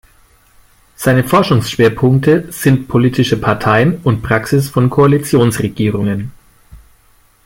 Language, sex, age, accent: German, male, 40-49, Deutschland Deutsch